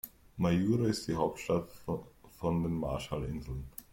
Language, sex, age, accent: German, male, 19-29, Österreichisches Deutsch